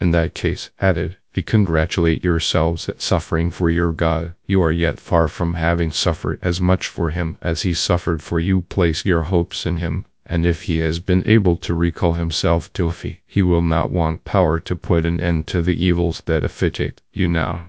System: TTS, GradTTS